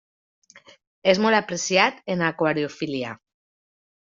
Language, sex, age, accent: Catalan, female, 30-39, valencià